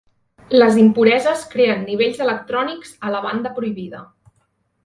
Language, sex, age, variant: Catalan, female, 19-29, Central